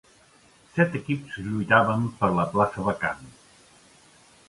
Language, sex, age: Catalan, male, 60-69